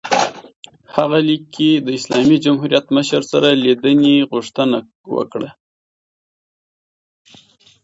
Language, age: Pashto, 30-39